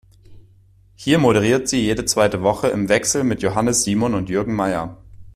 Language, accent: German, Deutschland Deutsch